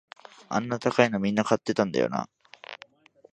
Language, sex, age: Japanese, male, 19-29